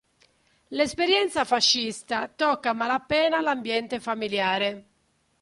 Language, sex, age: Italian, female, 50-59